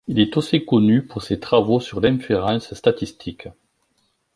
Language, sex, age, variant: French, male, 60-69, Français de métropole